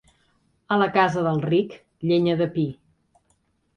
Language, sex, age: Catalan, female, 40-49